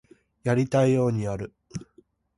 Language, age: Japanese, under 19